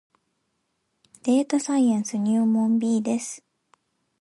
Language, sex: Japanese, female